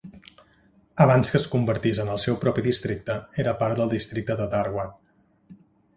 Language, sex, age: Catalan, male, 40-49